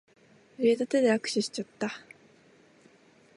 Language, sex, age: Japanese, female, 19-29